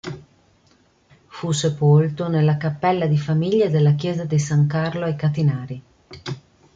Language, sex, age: Italian, female, 50-59